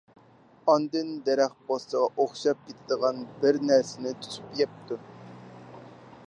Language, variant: Uyghur, ئۇيغۇر تىلى